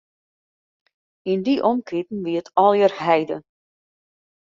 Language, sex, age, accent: Western Frisian, female, 40-49, Wâldfrysk